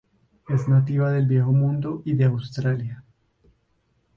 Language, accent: Spanish, Caribe: Cuba, Venezuela, Puerto Rico, República Dominicana, Panamá, Colombia caribeña, México caribeño, Costa del golfo de México